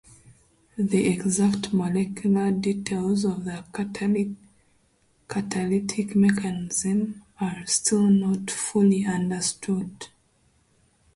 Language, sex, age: English, female, 30-39